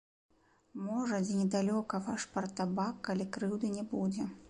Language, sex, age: Belarusian, female, 30-39